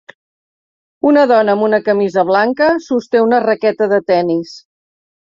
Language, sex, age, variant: Catalan, female, 60-69, Central